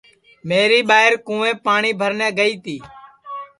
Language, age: Sansi, 19-29